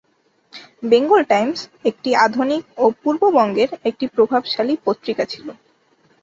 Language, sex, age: Bengali, female, under 19